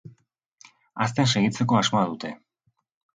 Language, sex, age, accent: Basque, male, 40-49, Erdialdekoa edo Nafarra (Gipuzkoa, Nafarroa)